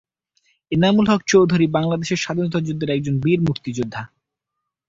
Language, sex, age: Bengali, male, 19-29